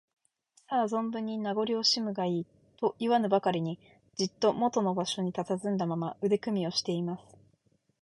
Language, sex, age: Japanese, female, 19-29